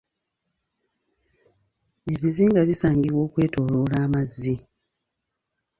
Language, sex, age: Ganda, female, 50-59